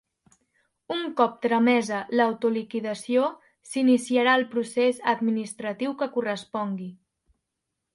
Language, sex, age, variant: Catalan, female, under 19, Central